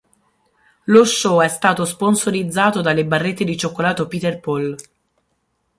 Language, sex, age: Italian, male, 30-39